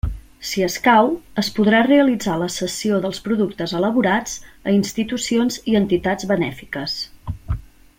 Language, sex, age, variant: Catalan, female, 40-49, Central